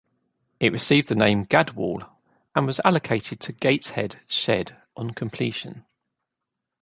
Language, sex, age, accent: English, male, 40-49, England English